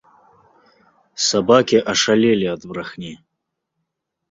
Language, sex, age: Belarusian, male, 30-39